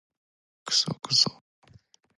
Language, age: Japanese, 19-29